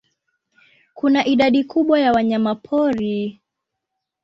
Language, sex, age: Swahili, female, 19-29